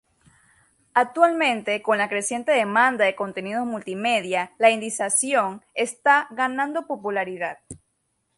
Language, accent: Spanish, América central; Caribe: Cuba, Venezuela, Puerto Rico, República Dominicana, Panamá, Colombia caribeña, México caribeño, Costa del golfo de México